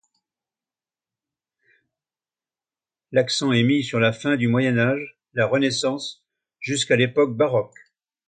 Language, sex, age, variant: French, male, 80-89, Français de métropole